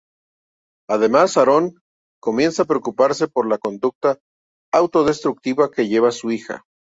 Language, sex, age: Spanish, male, 50-59